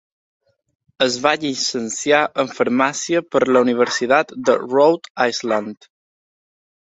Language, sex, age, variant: Catalan, male, under 19, Balear